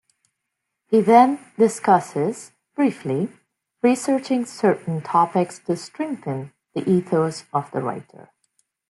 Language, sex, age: English, female, 40-49